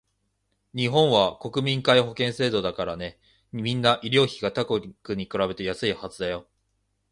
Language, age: Japanese, 19-29